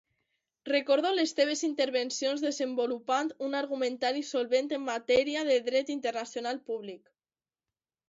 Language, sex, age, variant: Catalan, female, under 19, Alacantí